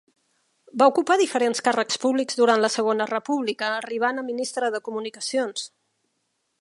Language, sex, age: Catalan, female, 50-59